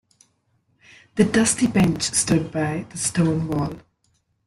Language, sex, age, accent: English, female, 19-29, India and South Asia (India, Pakistan, Sri Lanka)